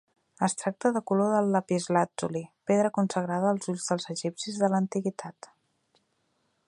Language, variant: Catalan, Central